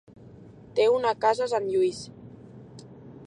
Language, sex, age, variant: Catalan, female, under 19, Alacantí